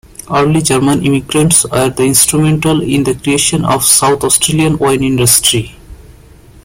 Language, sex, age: English, male, 19-29